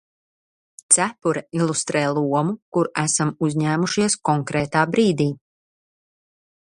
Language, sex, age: Latvian, female, 30-39